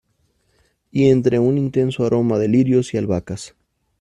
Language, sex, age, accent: Spanish, male, 30-39, México